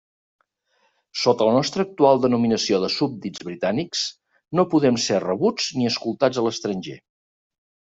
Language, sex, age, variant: Catalan, male, 50-59, Central